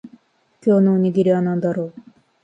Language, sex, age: Japanese, female, under 19